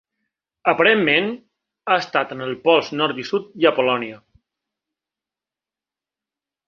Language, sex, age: Catalan, male, 40-49